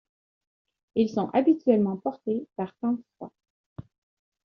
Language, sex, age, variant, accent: French, female, 40-49, Français d'Amérique du Nord, Français du Canada